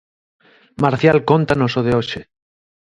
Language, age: Galician, 30-39